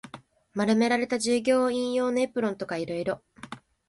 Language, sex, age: Japanese, female, 19-29